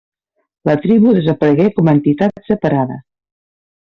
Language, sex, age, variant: Catalan, female, 50-59, Septentrional